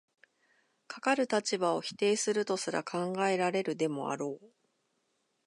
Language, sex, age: Japanese, female, 40-49